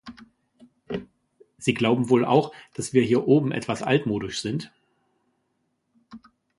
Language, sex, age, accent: German, male, 30-39, Deutschland Deutsch